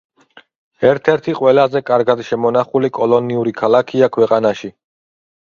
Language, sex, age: Georgian, male, 30-39